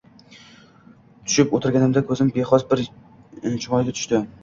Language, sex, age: Uzbek, male, under 19